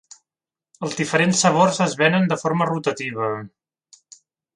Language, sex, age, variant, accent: Catalan, male, 30-39, Central, central